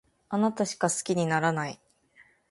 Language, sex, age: Japanese, female, 19-29